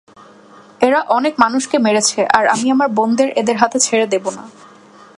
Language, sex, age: Bengali, female, 19-29